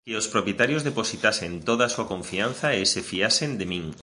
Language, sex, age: Galician, male, 40-49